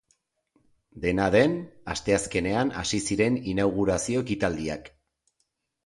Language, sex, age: Basque, male, 40-49